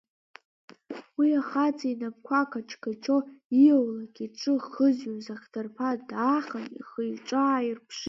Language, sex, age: Abkhazian, female, under 19